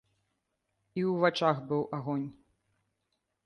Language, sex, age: Belarusian, female, 30-39